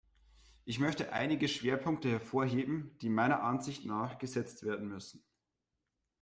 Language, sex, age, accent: German, male, 30-39, Deutschland Deutsch